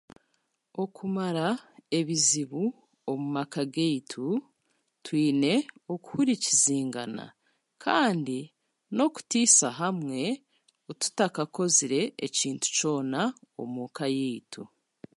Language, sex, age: Chiga, female, 30-39